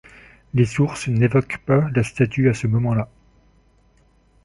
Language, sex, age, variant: French, male, 40-49, Français de métropole